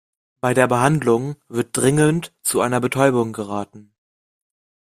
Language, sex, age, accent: German, male, 19-29, Deutschland Deutsch